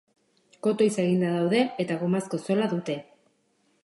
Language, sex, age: Basque, female, 40-49